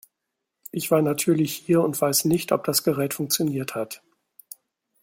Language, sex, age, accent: German, male, 50-59, Deutschland Deutsch